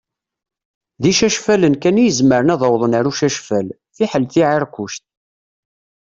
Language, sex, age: Kabyle, male, 30-39